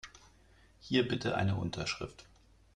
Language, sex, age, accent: German, male, 30-39, Deutschland Deutsch